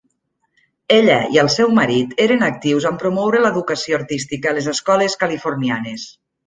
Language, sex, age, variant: Catalan, female, 40-49, Nord-Occidental